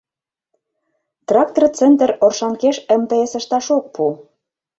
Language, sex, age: Mari, female, 40-49